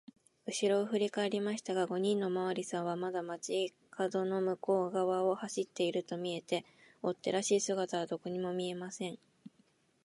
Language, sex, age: Japanese, female, 19-29